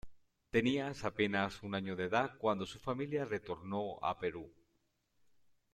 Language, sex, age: Spanish, male, 40-49